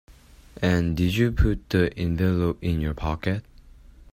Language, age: English, under 19